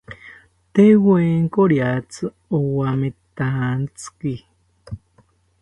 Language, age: South Ucayali Ashéninka, 30-39